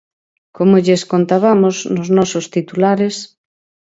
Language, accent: Galician, Central (gheada); Normativo (estándar)